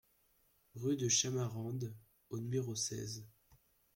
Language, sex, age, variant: French, male, under 19, Français de métropole